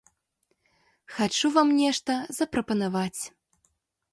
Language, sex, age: Belarusian, female, 19-29